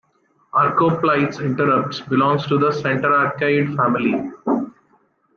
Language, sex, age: English, male, 19-29